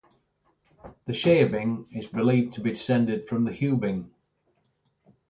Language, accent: English, England English